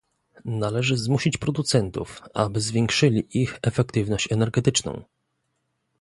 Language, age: Polish, 30-39